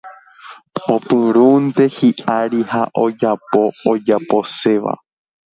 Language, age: Guarani, 19-29